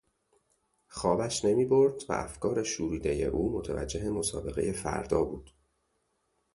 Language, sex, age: Persian, male, 30-39